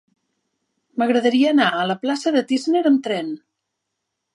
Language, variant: Catalan, Central